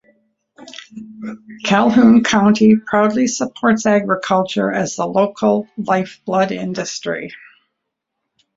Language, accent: English, Canadian English